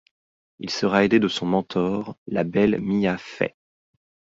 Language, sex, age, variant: French, male, 30-39, Français de métropole